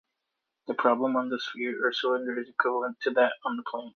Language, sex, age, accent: English, male, 19-29, United States English